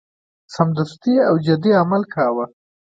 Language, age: Pashto, 19-29